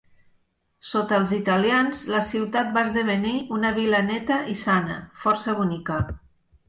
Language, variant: Catalan, Nord-Occidental